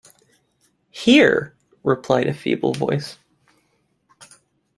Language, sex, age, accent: English, male, 19-29, United States English